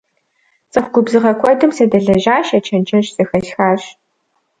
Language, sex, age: Kabardian, female, 19-29